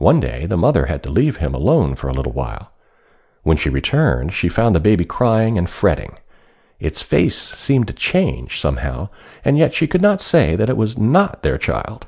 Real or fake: real